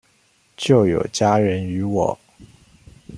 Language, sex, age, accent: Chinese, male, 40-49, 出生地：臺中市